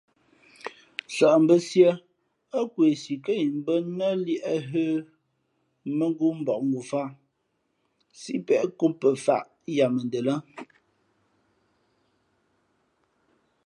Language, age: Fe'fe', 19-29